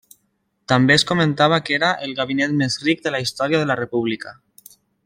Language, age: Catalan, 19-29